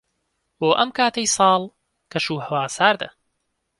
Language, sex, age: Central Kurdish, male, 19-29